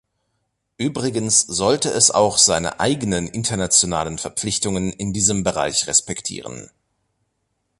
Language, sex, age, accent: German, male, 19-29, Deutschland Deutsch